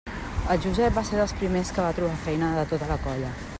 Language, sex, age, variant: Catalan, female, 50-59, Central